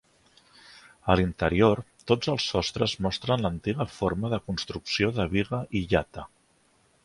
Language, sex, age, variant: Catalan, male, 40-49, Central